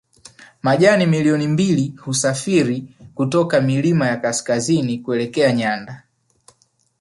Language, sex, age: Swahili, male, 19-29